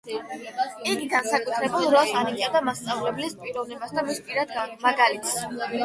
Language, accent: Georgian, ჩვეულებრივი